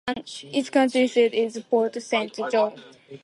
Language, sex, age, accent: English, female, under 19, United States English